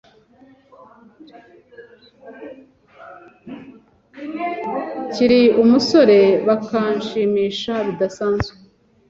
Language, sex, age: Kinyarwanda, male, 19-29